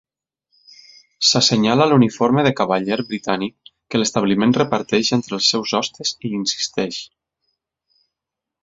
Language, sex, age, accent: Catalan, male, 30-39, valencià